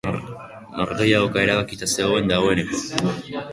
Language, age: Basque, under 19